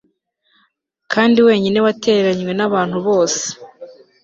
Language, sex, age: Kinyarwanda, female, 19-29